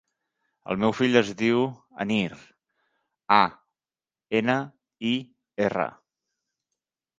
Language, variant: Catalan, Central